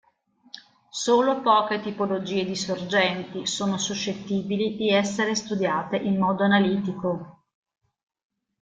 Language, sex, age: Italian, female, 50-59